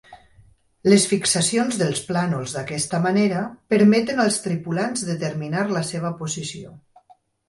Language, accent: Catalan, valencià